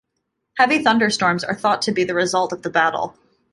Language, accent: English, United States English